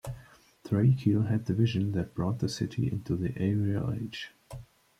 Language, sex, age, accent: English, male, 19-29, United States English